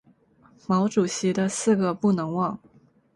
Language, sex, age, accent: Chinese, female, 19-29, 出生地：广东省